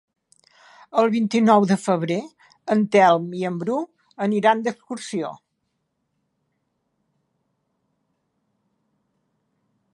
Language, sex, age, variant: Catalan, female, 70-79, Central